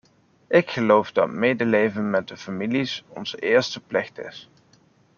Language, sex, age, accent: Dutch, male, 30-39, Nederlands Nederlands